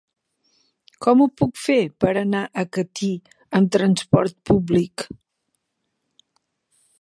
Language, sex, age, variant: Catalan, female, 50-59, Central